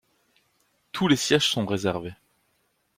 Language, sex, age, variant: French, male, 19-29, Français de métropole